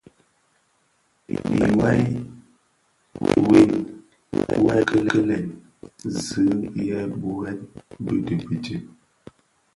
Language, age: Bafia, 19-29